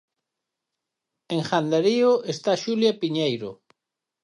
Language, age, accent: Galician, 40-49, Atlántico (seseo e gheada)